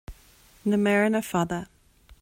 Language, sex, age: Irish, female, 40-49